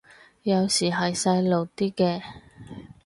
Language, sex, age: Cantonese, female, 30-39